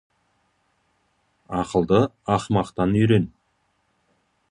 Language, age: Kazakh, 40-49